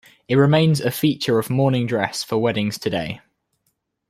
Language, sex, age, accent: English, male, 19-29, England English